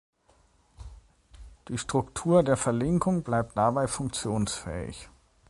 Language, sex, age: German, male, 40-49